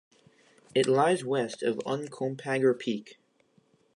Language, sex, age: English, male, under 19